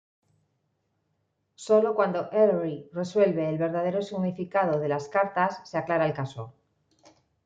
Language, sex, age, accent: Spanish, female, 40-49, España: Norte peninsular (Asturias, Castilla y León, Cantabria, País Vasco, Navarra, Aragón, La Rioja, Guadalajara, Cuenca)